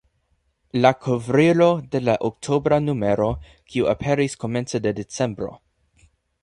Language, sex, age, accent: Esperanto, male, 19-29, Internacia